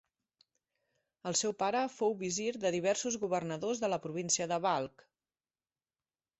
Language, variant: Catalan, Central